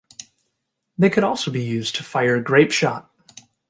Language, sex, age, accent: English, male, 19-29, United States English